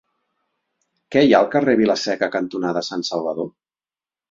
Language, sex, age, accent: Catalan, male, 40-49, Català central